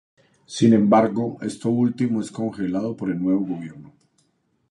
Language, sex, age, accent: Spanish, male, 50-59, Andino-Pacífico: Colombia, Perú, Ecuador, oeste de Bolivia y Venezuela andina